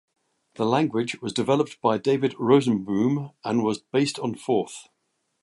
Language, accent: English, England English